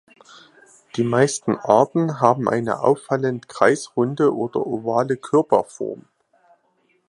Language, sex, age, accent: German, male, 30-39, Deutschland Deutsch